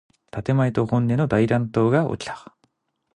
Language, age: Japanese, 30-39